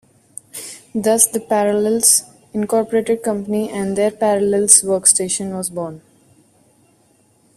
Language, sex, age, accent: English, female, 19-29, India and South Asia (India, Pakistan, Sri Lanka)